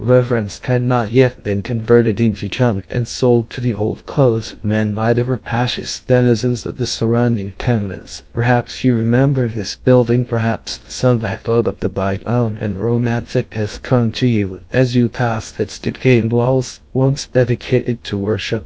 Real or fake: fake